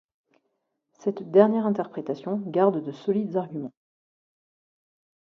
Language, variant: French, Français de métropole